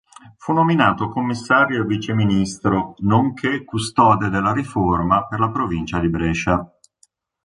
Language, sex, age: Italian, male, 50-59